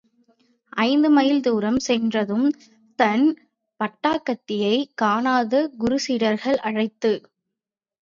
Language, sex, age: Tamil, female, 19-29